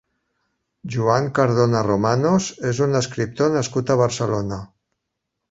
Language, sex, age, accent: Catalan, male, 50-59, Barceloní